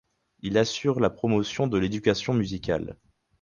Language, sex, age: French, male, 19-29